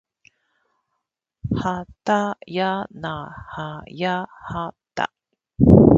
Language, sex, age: Japanese, female, 50-59